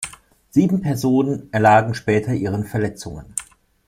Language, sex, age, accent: German, male, 19-29, Deutschland Deutsch